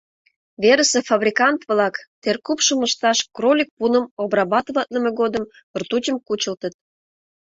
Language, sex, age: Mari, female, 30-39